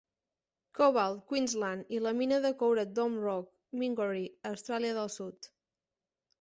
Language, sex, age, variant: Catalan, female, 30-39, Central